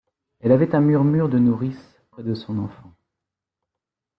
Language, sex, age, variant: French, male, 40-49, Français de métropole